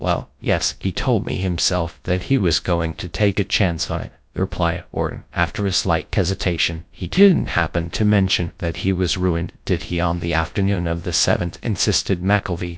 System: TTS, GradTTS